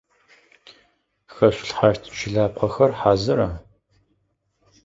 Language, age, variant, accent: Adyghe, 30-39, Адыгабзэ (Кирил, пстэумэ зэдыряе), Кıэмгуй (Çemguy)